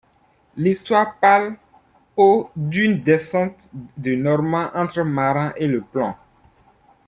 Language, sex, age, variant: French, male, 30-39, Français d'Afrique subsaharienne et des îles africaines